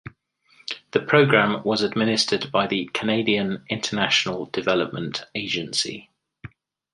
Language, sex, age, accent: English, male, 50-59, England English